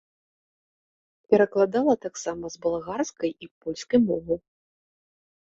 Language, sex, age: Belarusian, female, 40-49